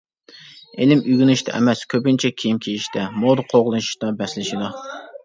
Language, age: Uyghur, 19-29